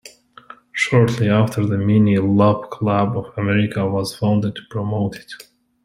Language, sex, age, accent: English, male, 30-39, United States English